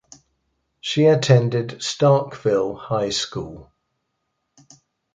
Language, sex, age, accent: English, male, 70-79, England English